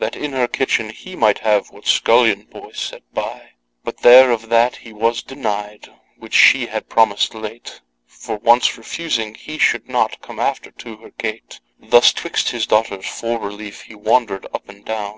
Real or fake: real